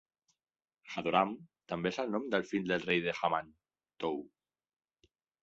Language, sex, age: Catalan, male, 40-49